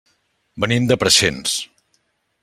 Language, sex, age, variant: Catalan, male, 60-69, Central